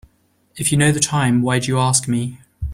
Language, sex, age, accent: English, male, 19-29, England English